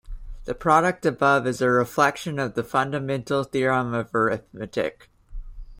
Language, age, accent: English, 19-29, United States English